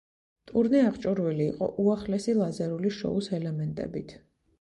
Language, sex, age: Georgian, female, 30-39